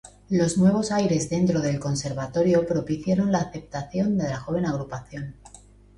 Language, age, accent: Spanish, 40-49, España: Centro-Sur peninsular (Madrid, Toledo, Castilla-La Mancha)